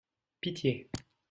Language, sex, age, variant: French, male, 19-29, Français de métropole